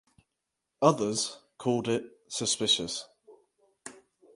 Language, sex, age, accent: English, male, 19-29, England English